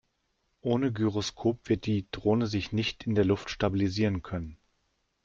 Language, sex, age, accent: German, male, 40-49, Deutschland Deutsch